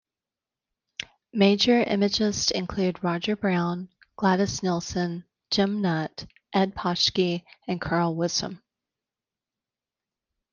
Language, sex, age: English, female, 40-49